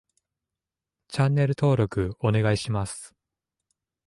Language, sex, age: Japanese, male, 30-39